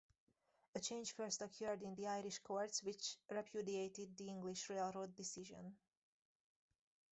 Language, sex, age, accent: English, female, 19-29, United States English